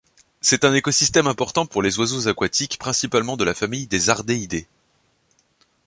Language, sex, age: French, male, 30-39